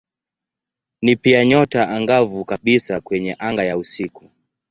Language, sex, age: Swahili, male, 19-29